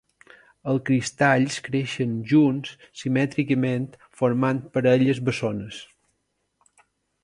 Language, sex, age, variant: Catalan, male, 50-59, Balear